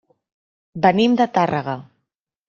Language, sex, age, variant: Catalan, female, 19-29, Central